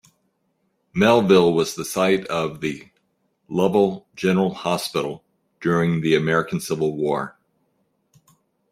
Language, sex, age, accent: English, male, 50-59, United States English